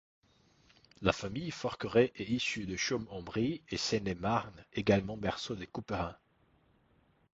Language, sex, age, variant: French, male, 19-29, Français de métropole